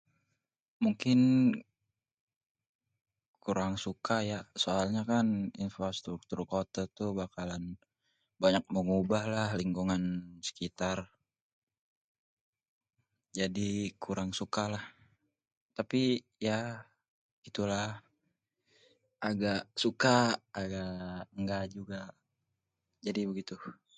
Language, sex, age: Betawi, male, 19-29